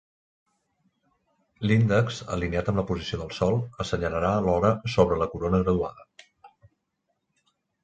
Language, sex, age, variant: Catalan, male, 30-39, Septentrional